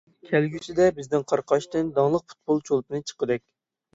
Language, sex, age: Uyghur, male, 19-29